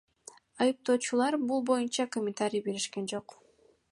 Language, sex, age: Kyrgyz, female, under 19